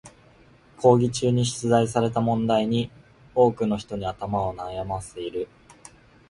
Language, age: Japanese, 19-29